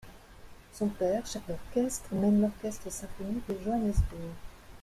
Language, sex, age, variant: French, female, 60-69, Français de métropole